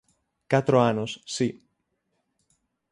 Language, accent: Galician, Oriental (común en zona oriental); Normativo (estándar)